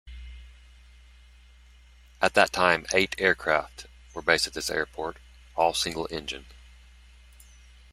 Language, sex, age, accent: English, male, 40-49, United States English